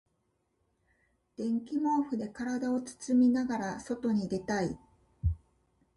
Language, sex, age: Japanese, female, 50-59